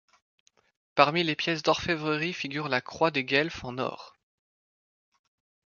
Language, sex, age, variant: French, male, 30-39, Français de métropole